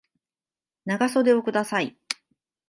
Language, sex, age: Japanese, female, 40-49